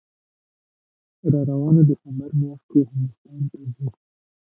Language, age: Pashto, 19-29